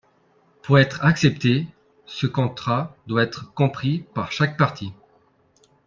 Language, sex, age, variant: French, male, 30-39, Français de métropole